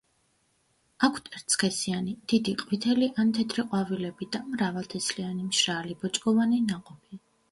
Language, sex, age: Georgian, female, 30-39